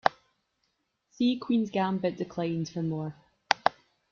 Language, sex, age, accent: English, female, 19-29, Scottish English